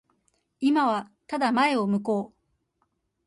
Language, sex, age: Japanese, female, 30-39